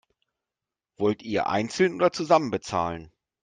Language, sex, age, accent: German, male, 40-49, Deutschland Deutsch